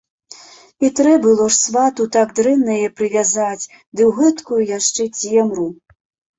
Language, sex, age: Belarusian, female, 50-59